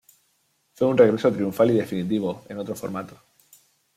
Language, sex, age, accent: Spanish, male, 19-29, España: Sur peninsular (Andalucia, Extremadura, Murcia)